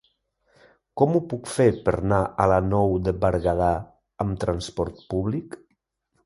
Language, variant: Catalan, Central